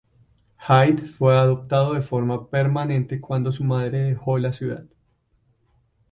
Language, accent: Spanish, Caribe: Cuba, Venezuela, Puerto Rico, República Dominicana, Panamá, Colombia caribeña, México caribeño, Costa del golfo de México